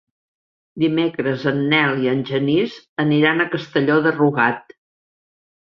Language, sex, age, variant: Catalan, female, 60-69, Central